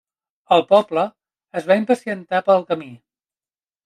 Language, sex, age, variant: Catalan, male, 30-39, Central